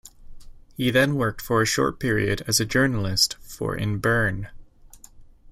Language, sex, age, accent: English, male, 30-39, Canadian English